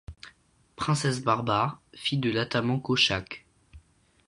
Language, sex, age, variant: French, male, under 19, Français de métropole